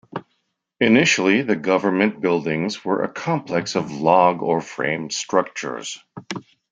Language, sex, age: English, male, 60-69